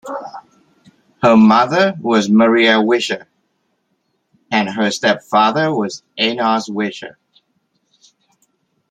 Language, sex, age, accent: English, male, 40-49, United States English